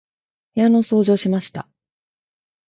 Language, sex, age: Japanese, female, 30-39